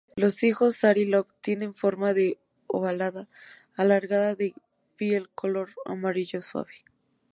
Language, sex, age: Spanish, female, 19-29